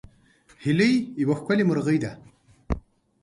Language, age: Pashto, 30-39